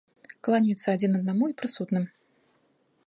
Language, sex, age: Belarusian, female, 30-39